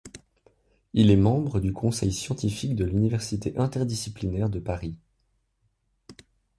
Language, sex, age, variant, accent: French, male, 19-29, Français d'Europe, Français de Suisse